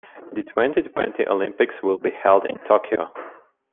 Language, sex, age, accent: English, male, 30-39, United States English